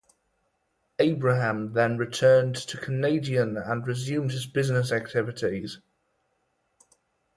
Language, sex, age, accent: English, male, 19-29, England English